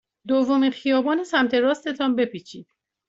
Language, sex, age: Persian, female, 40-49